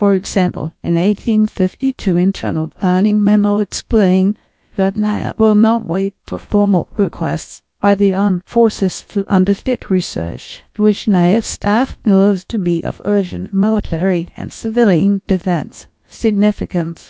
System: TTS, GlowTTS